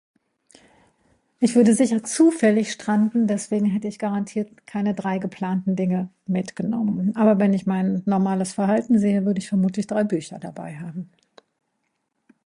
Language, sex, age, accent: German, female, 50-59, Deutschland Deutsch